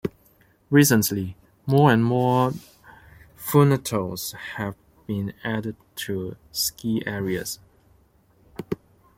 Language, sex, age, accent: English, male, 30-39, Hong Kong English